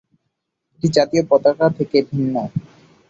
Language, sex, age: Bengali, male, 19-29